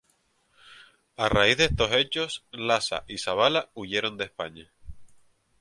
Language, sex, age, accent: Spanish, male, 19-29, España: Islas Canarias